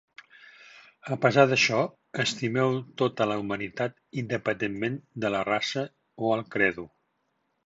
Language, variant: Catalan, Central